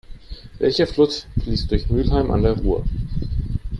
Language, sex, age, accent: German, male, under 19, Deutschland Deutsch